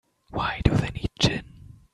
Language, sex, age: English, male, 19-29